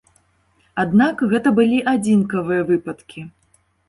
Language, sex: Belarusian, female